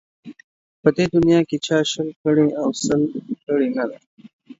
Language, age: Pashto, 19-29